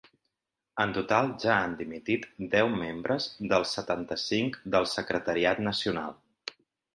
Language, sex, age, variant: Catalan, male, 30-39, Central